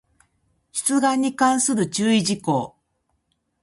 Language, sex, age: Japanese, female, 50-59